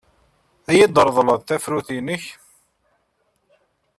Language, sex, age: Kabyle, male, 30-39